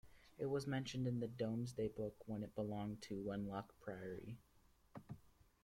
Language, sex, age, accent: English, male, under 19, United States English